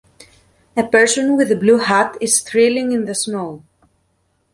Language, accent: English, United States English